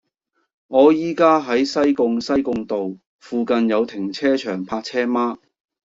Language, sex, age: Cantonese, male, 40-49